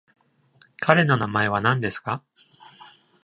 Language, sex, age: Japanese, male, 30-39